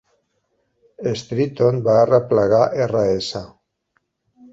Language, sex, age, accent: Catalan, male, 50-59, Barceloní